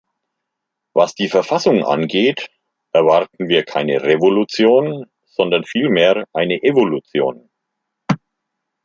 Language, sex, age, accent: German, male, 50-59, Deutschland Deutsch